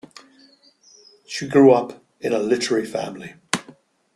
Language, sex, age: English, male, 60-69